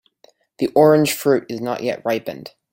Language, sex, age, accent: English, male, under 19, United States English